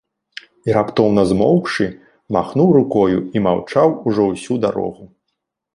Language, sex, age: Belarusian, male, 30-39